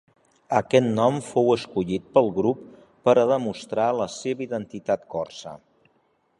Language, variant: Catalan, Central